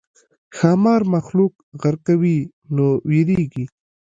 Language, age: Pashto, 19-29